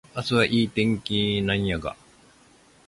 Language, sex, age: Japanese, male, 70-79